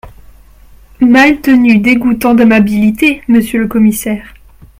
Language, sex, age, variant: French, female, 19-29, Français de métropole